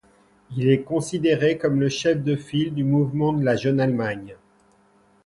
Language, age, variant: French, 50-59, Français de métropole